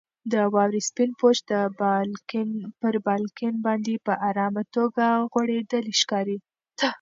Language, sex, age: Pashto, female, 19-29